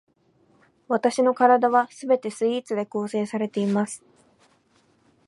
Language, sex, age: Japanese, female, 19-29